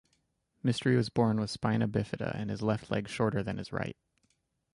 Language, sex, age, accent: English, male, 19-29, United States English